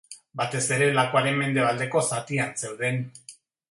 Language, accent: Basque, Erdialdekoa edo Nafarra (Gipuzkoa, Nafarroa)